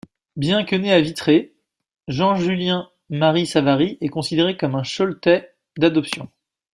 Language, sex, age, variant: French, male, 30-39, Français de métropole